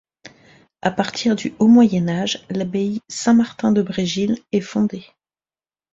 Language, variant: French, Français de métropole